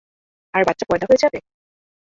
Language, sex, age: Bengali, female, 19-29